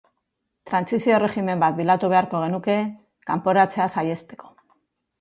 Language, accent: Basque, Mendebalekoa (Araba, Bizkaia, Gipuzkoako mendebaleko herri batzuk)